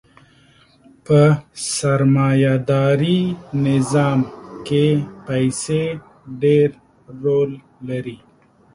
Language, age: Pashto, 40-49